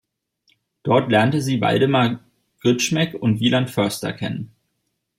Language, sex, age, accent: German, male, 30-39, Deutschland Deutsch